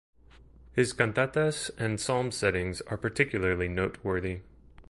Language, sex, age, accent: English, male, 30-39, United States English